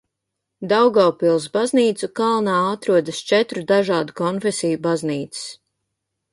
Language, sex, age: Latvian, female, 30-39